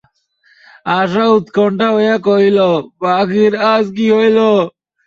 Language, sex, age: Bengali, male, 19-29